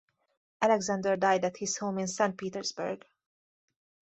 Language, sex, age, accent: English, female, 19-29, United States English